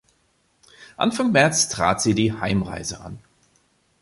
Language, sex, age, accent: German, male, 40-49, Deutschland Deutsch